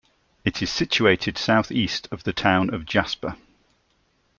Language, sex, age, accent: English, male, 40-49, England English